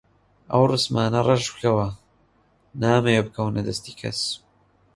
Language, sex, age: Central Kurdish, male, 19-29